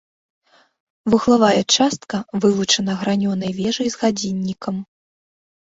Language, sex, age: Belarusian, female, 19-29